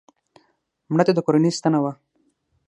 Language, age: Pashto, under 19